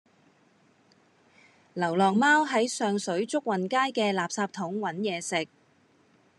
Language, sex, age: Cantonese, female, 30-39